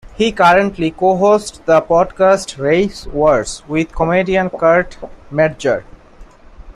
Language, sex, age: English, male, 19-29